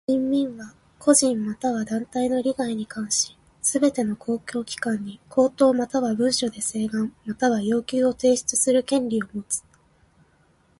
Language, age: Japanese, 19-29